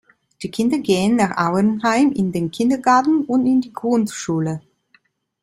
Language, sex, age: German, female, 30-39